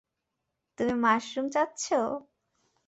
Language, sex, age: Bengali, female, 19-29